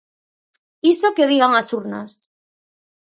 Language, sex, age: Galician, female, under 19